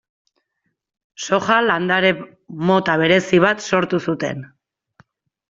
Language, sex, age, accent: Basque, female, 30-39, Erdialdekoa edo Nafarra (Gipuzkoa, Nafarroa)